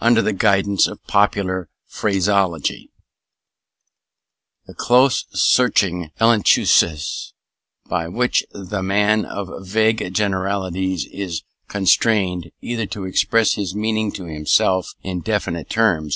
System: none